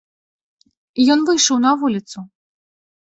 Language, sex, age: Belarusian, female, 30-39